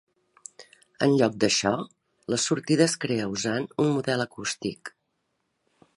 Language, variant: Catalan, Nord-Occidental